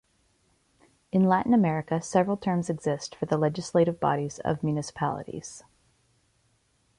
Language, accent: English, United States English